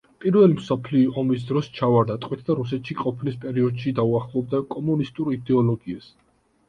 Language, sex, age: Georgian, male, 19-29